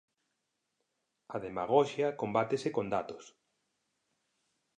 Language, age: Galician, 40-49